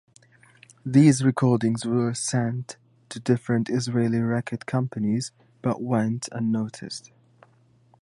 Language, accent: English, United States English